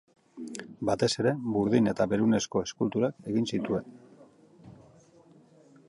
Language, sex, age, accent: Basque, male, 40-49, Mendebalekoa (Araba, Bizkaia, Gipuzkoako mendebaleko herri batzuk)